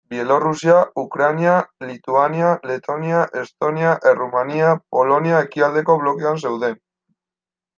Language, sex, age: Basque, male, 19-29